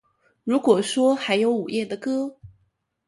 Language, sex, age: Chinese, female, 19-29